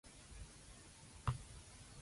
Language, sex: Cantonese, female